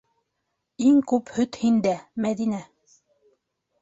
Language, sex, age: Bashkir, female, 19-29